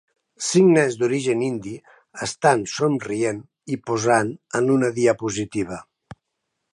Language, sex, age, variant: Catalan, male, 60-69, Nord-Occidental